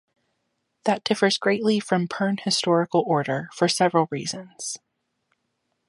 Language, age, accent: English, 19-29, United States English